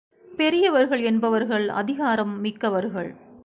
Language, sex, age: Tamil, female, 40-49